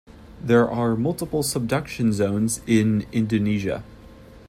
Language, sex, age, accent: English, male, 19-29, United States English